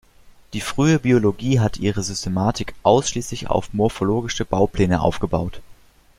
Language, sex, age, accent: German, male, under 19, Deutschland Deutsch